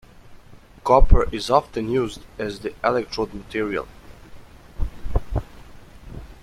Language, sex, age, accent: English, male, 19-29, United States English